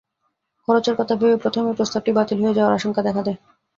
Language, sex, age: Bengali, female, 19-29